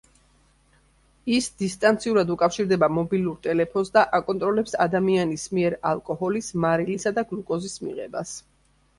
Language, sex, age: Georgian, female, 50-59